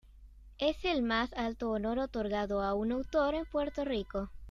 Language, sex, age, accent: Spanish, female, under 19, Rioplatense: Argentina, Uruguay, este de Bolivia, Paraguay